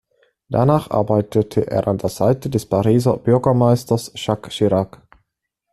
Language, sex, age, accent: German, male, 19-29, Schweizerdeutsch